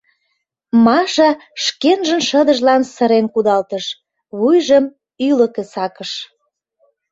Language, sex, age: Mari, female, 40-49